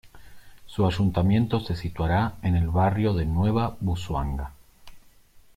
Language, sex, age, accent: Spanish, male, 30-39, Rioplatense: Argentina, Uruguay, este de Bolivia, Paraguay